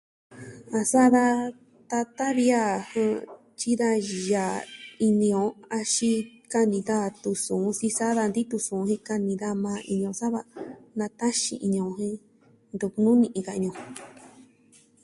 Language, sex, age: Southwestern Tlaxiaco Mixtec, female, 19-29